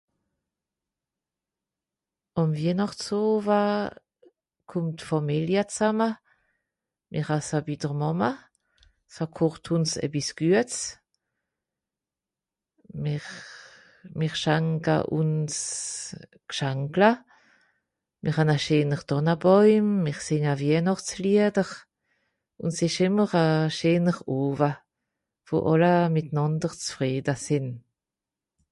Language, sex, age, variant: Swiss German, female, 50-59, Südniederàlemmànisch (Kolmer, Gawìller, Mìlhüüsa, Àltkìrich, usw.)